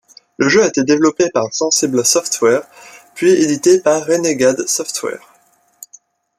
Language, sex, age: French, male, under 19